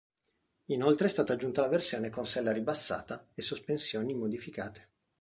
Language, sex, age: Italian, male, 40-49